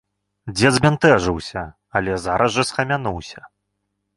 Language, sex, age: Belarusian, male, 19-29